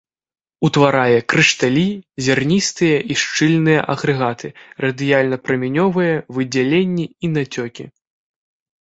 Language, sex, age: Belarusian, male, under 19